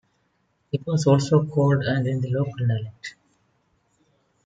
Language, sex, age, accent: English, male, 40-49, India and South Asia (India, Pakistan, Sri Lanka)